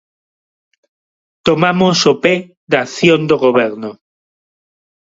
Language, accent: Galician, Neofalante